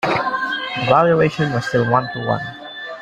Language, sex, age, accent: English, male, 19-29, Filipino